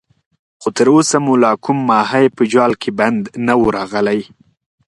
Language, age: Pashto, 19-29